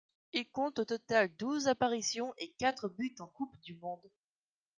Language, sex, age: French, female, under 19